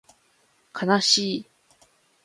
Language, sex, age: Japanese, female, 19-29